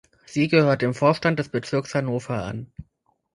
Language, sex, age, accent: German, male, 30-39, Deutschland Deutsch